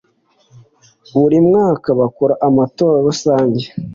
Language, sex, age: Kinyarwanda, male, 19-29